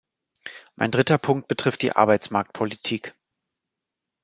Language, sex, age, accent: German, male, 19-29, Deutschland Deutsch